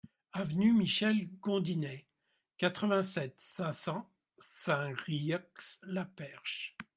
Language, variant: French, Français de métropole